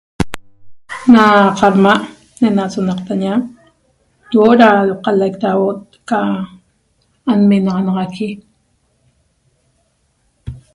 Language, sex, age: Toba, female, 40-49